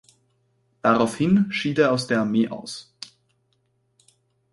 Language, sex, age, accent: German, male, 19-29, Österreichisches Deutsch